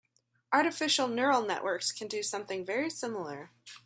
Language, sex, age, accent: English, female, 30-39, United States English